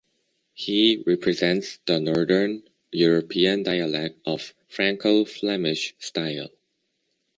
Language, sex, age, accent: English, male, under 19, United States English